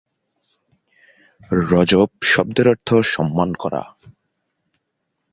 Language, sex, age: Bengali, male, 19-29